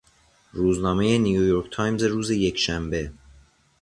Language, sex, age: Persian, male, under 19